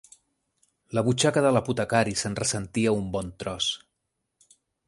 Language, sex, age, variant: Catalan, male, 30-39, Central